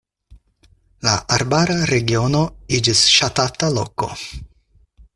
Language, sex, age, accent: Esperanto, male, 19-29, Internacia